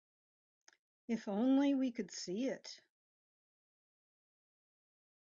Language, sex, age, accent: English, female, 70-79, United States English